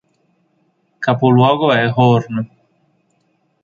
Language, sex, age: Italian, male, 30-39